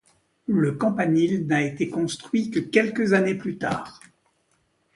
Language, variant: French, Français de métropole